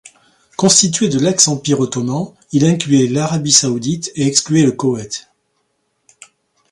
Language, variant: French, Français de métropole